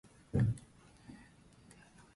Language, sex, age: Japanese, male, 19-29